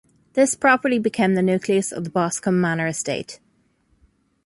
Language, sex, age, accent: English, female, 30-39, Irish English